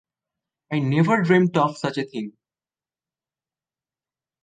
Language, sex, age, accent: English, male, 19-29, India and South Asia (India, Pakistan, Sri Lanka)